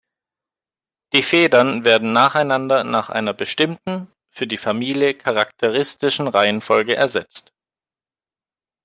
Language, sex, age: German, male, 30-39